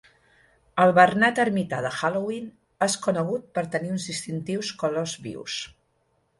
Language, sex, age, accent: Catalan, female, 40-49, balear; central